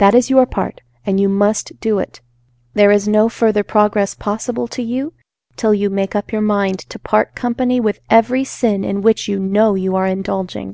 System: none